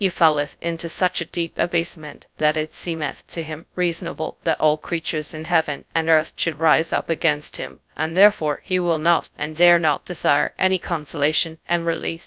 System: TTS, GradTTS